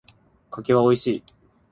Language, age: Japanese, 19-29